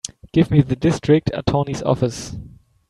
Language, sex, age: English, male, 19-29